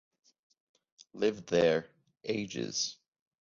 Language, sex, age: English, male, under 19